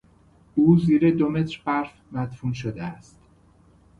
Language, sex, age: Persian, male, 30-39